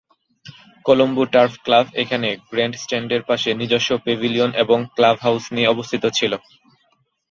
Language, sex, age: Bengali, male, 19-29